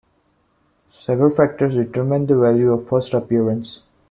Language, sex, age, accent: English, male, 19-29, India and South Asia (India, Pakistan, Sri Lanka)